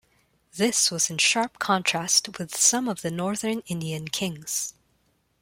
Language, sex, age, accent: English, female, 19-29, Filipino